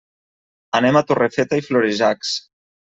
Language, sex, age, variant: Catalan, male, 19-29, Nord-Occidental